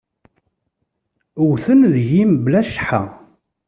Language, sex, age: Kabyle, male, 40-49